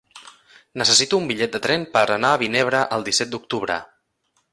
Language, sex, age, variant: Catalan, male, 19-29, Central